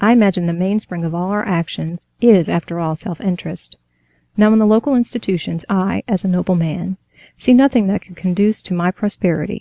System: none